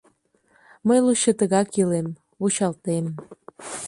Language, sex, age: Mari, female, 19-29